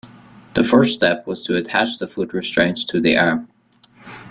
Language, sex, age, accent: English, male, under 19, Canadian English